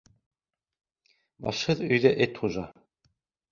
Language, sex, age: Bashkir, male, 30-39